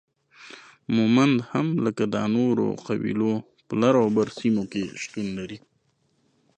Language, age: Pashto, 19-29